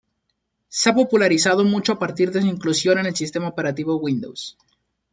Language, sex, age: Spanish, male, 19-29